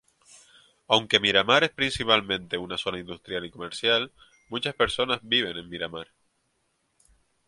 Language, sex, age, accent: Spanish, male, 19-29, España: Islas Canarias